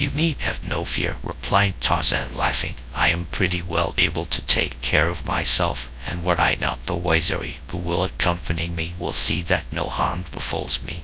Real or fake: fake